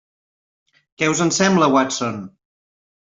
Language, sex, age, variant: Catalan, male, 19-29, Central